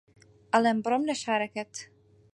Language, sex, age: Central Kurdish, female, 19-29